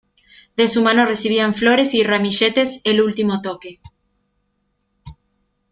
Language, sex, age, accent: Spanish, female, 40-49, Rioplatense: Argentina, Uruguay, este de Bolivia, Paraguay